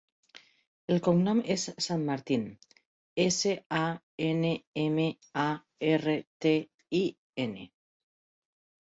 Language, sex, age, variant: Catalan, female, 50-59, Septentrional